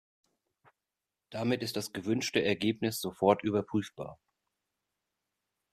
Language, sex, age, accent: German, male, 30-39, Deutschland Deutsch